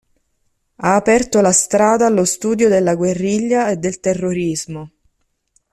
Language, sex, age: Italian, female, 30-39